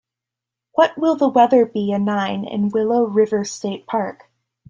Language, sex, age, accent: English, female, under 19, United States English